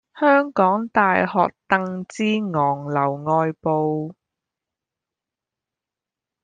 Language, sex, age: Cantonese, female, 19-29